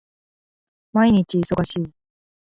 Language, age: Japanese, 19-29